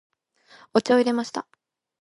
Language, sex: Japanese, female